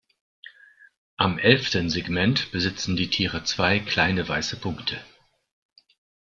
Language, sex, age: German, male, 60-69